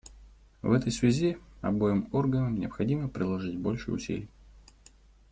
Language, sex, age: Russian, male, 30-39